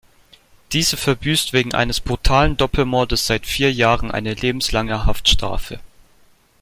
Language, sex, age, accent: German, male, 19-29, Deutschland Deutsch